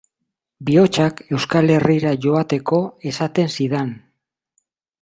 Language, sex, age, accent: Basque, male, 50-59, Mendebalekoa (Araba, Bizkaia, Gipuzkoako mendebaleko herri batzuk)